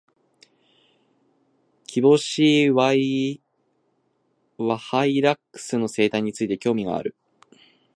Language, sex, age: Japanese, male, 19-29